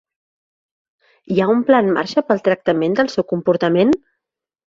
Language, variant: Catalan, Central